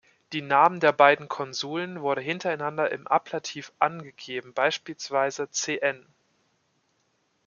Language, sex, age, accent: German, male, 19-29, Deutschland Deutsch